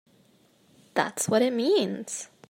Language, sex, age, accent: English, female, 19-29, United States English